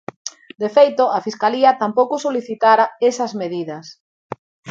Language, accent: Galician, Normativo (estándar)